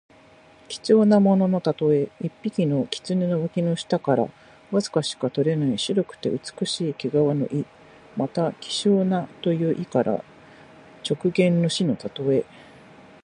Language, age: Japanese, 60-69